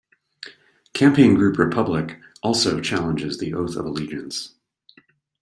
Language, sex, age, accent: English, male, 50-59, United States English